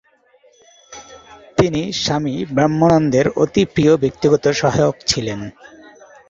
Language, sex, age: Bengali, male, 30-39